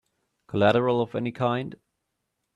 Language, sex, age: English, male, 19-29